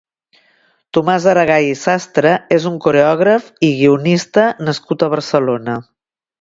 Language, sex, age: Catalan, female, 50-59